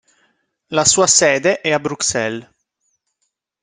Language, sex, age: Italian, male, 30-39